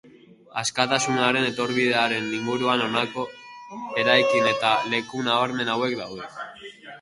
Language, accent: Basque, Erdialdekoa edo Nafarra (Gipuzkoa, Nafarroa)